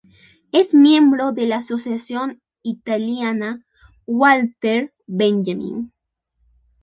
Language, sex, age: Spanish, female, 19-29